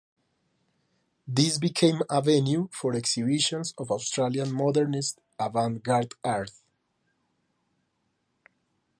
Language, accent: English, United States English